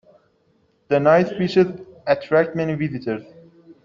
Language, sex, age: English, male, 19-29